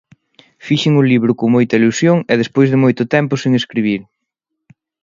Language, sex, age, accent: Galician, male, 30-39, Normativo (estándar)